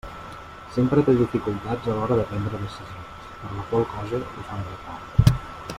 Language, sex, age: Catalan, male, 19-29